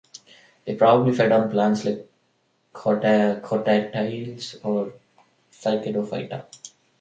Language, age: English, 19-29